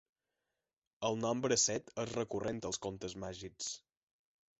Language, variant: Catalan, Balear